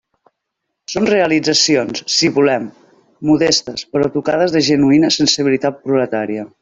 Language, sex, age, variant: Catalan, female, 40-49, Septentrional